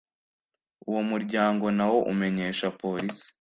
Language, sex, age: Kinyarwanda, male, under 19